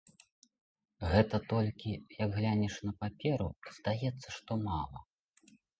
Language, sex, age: Belarusian, male, 30-39